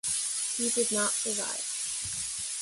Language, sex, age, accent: English, female, under 19, United States English